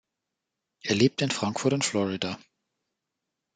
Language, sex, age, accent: German, male, 19-29, Deutschland Deutsch